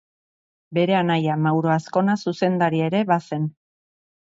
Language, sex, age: Basque, female, 40-49